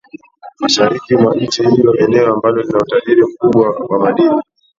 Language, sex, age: Swahili, male, 19-29